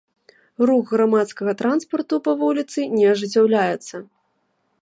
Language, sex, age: Belarusian, female, 19-29